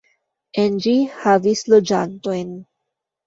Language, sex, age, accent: Esperanto, female, 19-29, Internacia